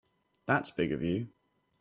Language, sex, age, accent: English, male, 19-29, Welsh English